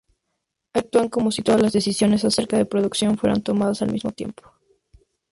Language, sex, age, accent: Spanish, female, 19-29, México